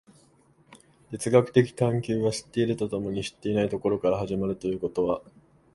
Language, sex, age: Japanese, male, 19-29